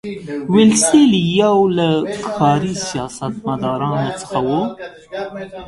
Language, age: Pashto, 30-39